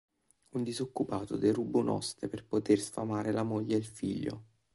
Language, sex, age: Italian, male, 19-29